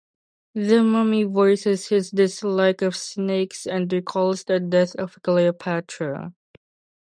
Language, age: English, under 19